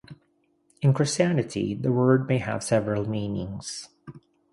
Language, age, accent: English, 30-39, Filipino